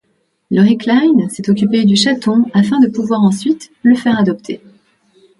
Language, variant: French, Français de métropole